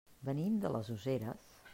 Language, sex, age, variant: Catalan, female, 50-59, Central